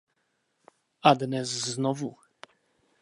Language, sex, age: Czech, male, 30-39